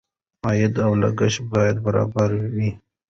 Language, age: Pashto, 19-29